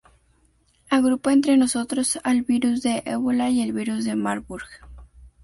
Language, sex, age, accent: Spanish, female, 19-29, México